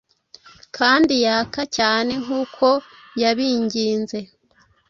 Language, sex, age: Kinyarwanda, female, 19-29